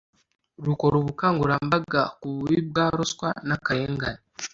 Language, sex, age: Kinyarwanda, male, under 19